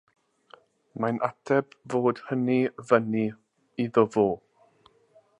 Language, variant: Welsh, South-Western Welsh